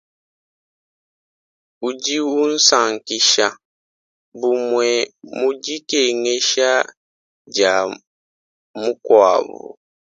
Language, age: Luba-Lulua, 19-29